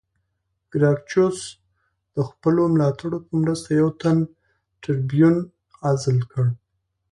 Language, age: Pashto, 19-29